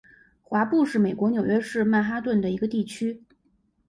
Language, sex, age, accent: Chinese, female, 30-39, 出生地：北京市